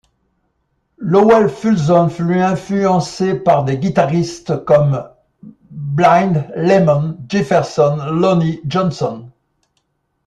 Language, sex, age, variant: French, male, 70-79, Français de métropole